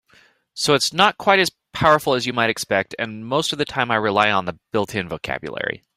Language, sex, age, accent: English, male, 30-39, United States English